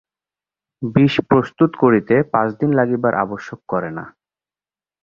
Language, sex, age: Bengali, male, 19-29